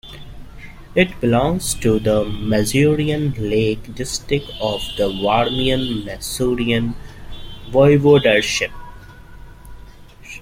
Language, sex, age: English, male, 19-29